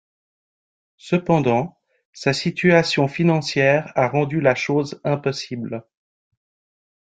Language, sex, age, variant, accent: French, male, 40-49, Français d'Europe, Français de Suisse